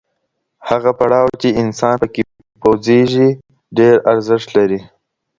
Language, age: Pashto, under 19